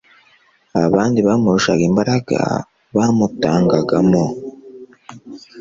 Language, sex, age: Kinyarwanda, male, 19-29